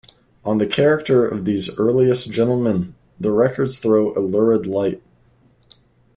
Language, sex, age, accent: English, male, 19-29, United States English